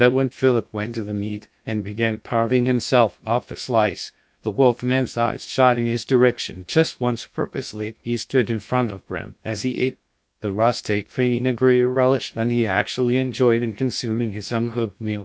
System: TTS, GlowTTS